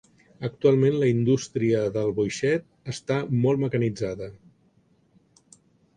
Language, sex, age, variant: Catalan, male, 60-69, Central